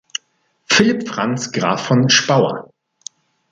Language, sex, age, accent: German, male, 40-49, Deutschland Deutsch